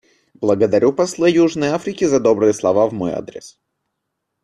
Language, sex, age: Russian, male, 19-29